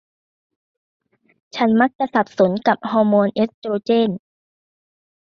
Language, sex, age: Thai, female, under 19